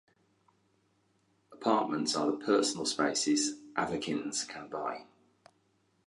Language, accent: English, England English